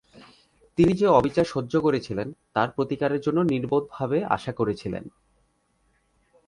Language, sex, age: Bengali, male, 19-29